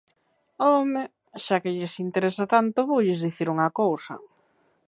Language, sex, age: Galician, female, 30-39